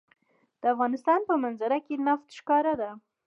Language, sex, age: Pashto, female, 19-29